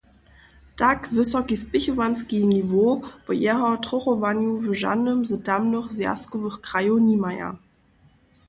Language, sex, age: Upper Sorbian, female, under 19